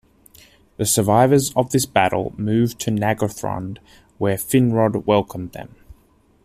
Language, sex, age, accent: English, male, 19-29, Australian English